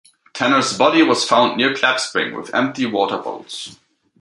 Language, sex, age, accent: English, male, 19-29, United States English